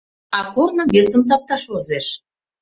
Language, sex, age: Mari, female, 40-49